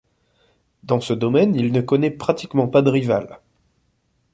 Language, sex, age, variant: French, male, 30-39, Français de métropole